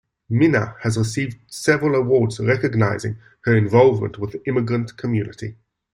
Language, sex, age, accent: English, male, 40-49, Southern African (South Africa, Zimbabwe, Namibia)